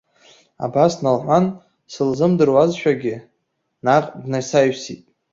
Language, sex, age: Abkhazian, male, under 19